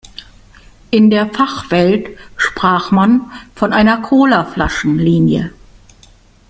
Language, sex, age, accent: German, female, 50-59, Deutschland Deutsch